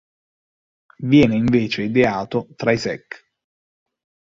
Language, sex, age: Italian, male, 30-39